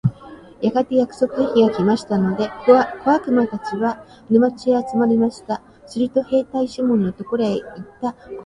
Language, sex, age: Japanese, female, 60-69